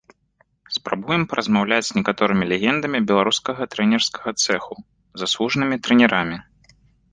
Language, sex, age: Belarusian, male, 19-29